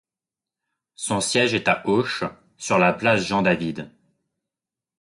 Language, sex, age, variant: French, male, 19-29, Français de métropole